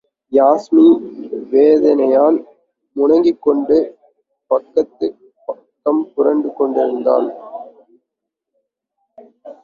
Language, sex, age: Tamil, male, 19-29